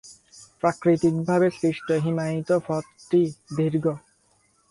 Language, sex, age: Bengali, male, 19-29